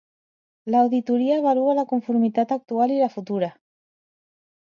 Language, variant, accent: Catalan, Central, central